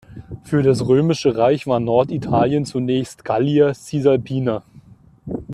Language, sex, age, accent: German, male, 19-29, Deutschland Deutsch